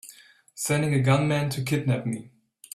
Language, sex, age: English, male, 19-29